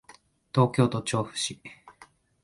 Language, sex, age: Japanese, male, 19-29